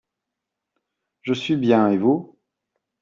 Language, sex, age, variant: French, male, 40-49, Français de métropole